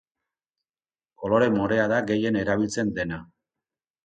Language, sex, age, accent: Basque, male, 50-59, Mendebalekoa (Araba, Bizkaia, Gipuzkoako mendebaleko herri batzuk)